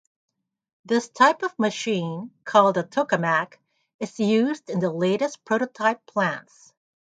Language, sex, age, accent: English, female, 50-59, United States English